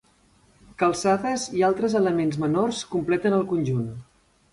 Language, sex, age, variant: Catalan, male, 40-49, Central